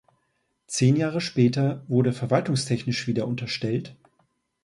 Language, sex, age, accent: German, male, 30-39, Deutschland Deutsch